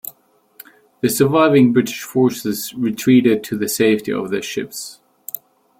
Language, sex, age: English, male, 30-39